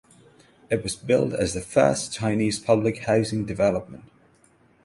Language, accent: English, England English; India and South Asia (India, Pakistan, Sri Lanka)